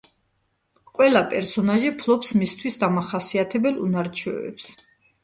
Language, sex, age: Georgian, female, 40-49